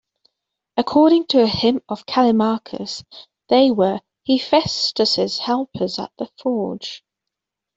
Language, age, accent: English, 19-29, England English